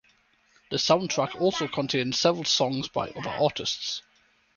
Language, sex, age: English, male, 30-39